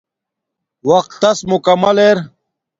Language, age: Domaaki, 30-39